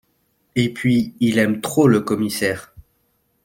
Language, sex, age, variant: French, male, 30-39, Français de métropole